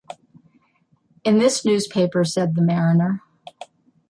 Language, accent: English, United States English